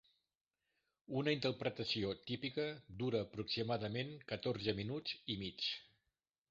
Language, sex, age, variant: Catalan, male, 60-69, Central